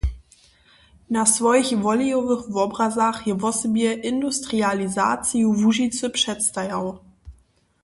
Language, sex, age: Upper Sorbian, female, under 19